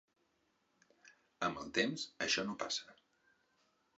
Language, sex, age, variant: Catalan, male, 40-49, Central